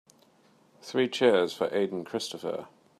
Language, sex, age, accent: English, male, 40-49, England English